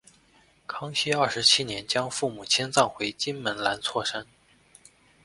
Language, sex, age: Chinese, male, 19-29